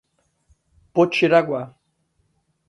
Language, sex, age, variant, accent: Portuguese, male, 30-39, Portuguese (Brasil), Gaucho